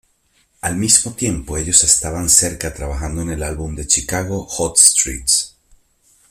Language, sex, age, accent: Spanish, male, 40-49, Caribe: Cuba, Venezuela, Puerto Rico, República Dominicana, Panamá, Colombia caribeña, México caribeño, Costa del golfo de México